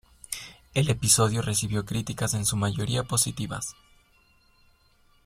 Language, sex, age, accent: Spanish, male, 19-29, Andino-Pacífico: Colombia, Perú, Ecuador, oeste de Bolivia y Venezuela andina